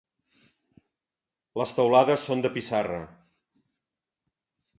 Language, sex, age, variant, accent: Catalan, male, 50-59, Central, central